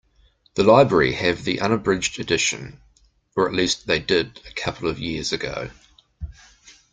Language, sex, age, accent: English, male, 40-49, New Zealand English